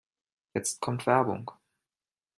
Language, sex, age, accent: German, male, 30-39, Deutschland Deutsch